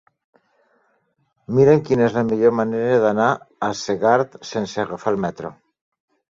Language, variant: Catalan, Septentrional